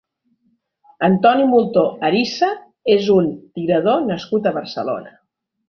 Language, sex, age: Catalan, female, 50-59